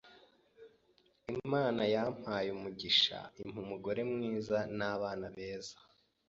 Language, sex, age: Kinyarwanda, male, 19-29